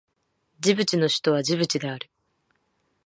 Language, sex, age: Japanese, female, 19-29